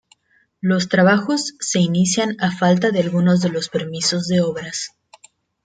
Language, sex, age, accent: Spanish, female, 19-29, México